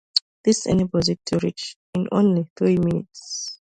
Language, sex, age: English, female, 19-29